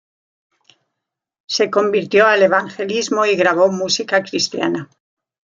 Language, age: Spanish, 60-69